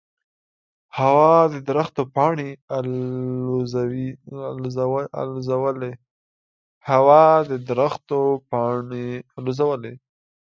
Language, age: Pashto, 19-29